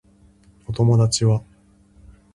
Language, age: Japanese, 19-29